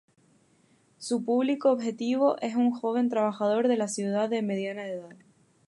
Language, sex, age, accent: Spanish, female, 19-29, España: Islas Canarias